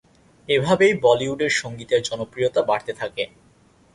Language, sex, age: Bengali, male, under 19